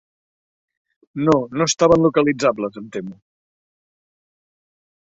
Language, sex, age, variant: Catalan, male, 60-69, Central